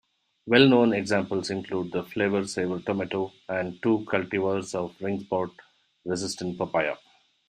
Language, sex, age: English, male, 40-49